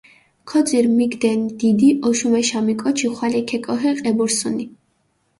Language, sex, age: Mingrelian, female, 19-29